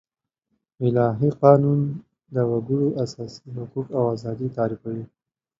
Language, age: Pashto, 19-29